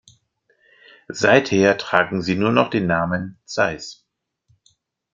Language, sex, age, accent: German, male, 50-59, Deutschland Deutsch